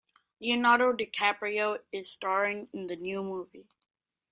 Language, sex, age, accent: English, male, 19-29, United States English